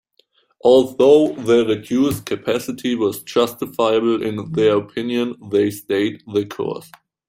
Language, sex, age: English, male, 19-29